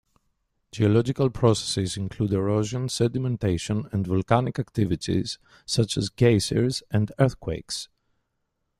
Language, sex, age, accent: English, male, 40-49, Canadian English